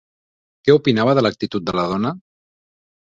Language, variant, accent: Catalan, Central, central